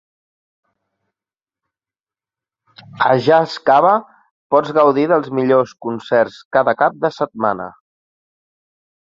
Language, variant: Catalan, Central